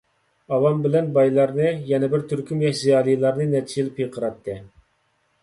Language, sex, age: Uyghur, male, 30-39